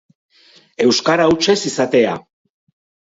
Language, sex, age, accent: Basque, male, 60-69, Mendebalekoa (Araba, Bizkaia, Gipuzkoako mendebaleko herri batzuk)